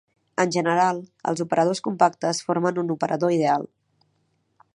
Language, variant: Catalan, Central